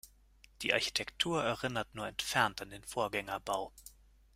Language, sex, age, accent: German, male, 30-39, Deutschland Deutsch